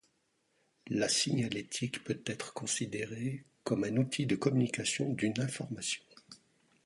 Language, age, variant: French, 40-49, Français de métropole